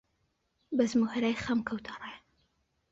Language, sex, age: Central Kurdish, female, 19-29